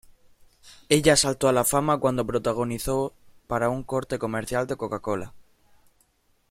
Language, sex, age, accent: Spanish, male, under 19, España: Sur peninsular (Andalucia, Extremadura, Murcia)